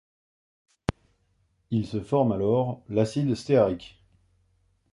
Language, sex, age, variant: French, male, 19-29, Français de métropole